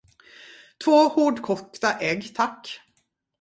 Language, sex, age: Swedish, female, 40-49